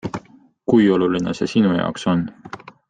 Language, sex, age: Estonian, male, 19-29